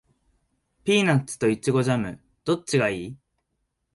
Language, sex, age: Japanese, male, 19-29